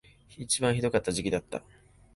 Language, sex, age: Japanese, male, 19-29